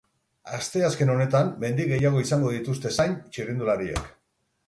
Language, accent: Basque, Mendebalekoa (Araba, Bizkaia, Gipuzkoako mendebaleko herri batzuk)